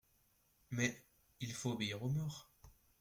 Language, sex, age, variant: French, male, under 19, Français de métropole